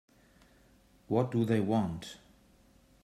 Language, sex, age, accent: English, male, 40-49, England English